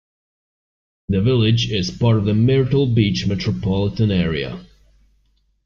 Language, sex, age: English, male, 19-29